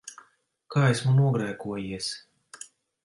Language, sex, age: Latvian, male, 40-49